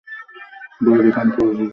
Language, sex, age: Bengali, male, under 19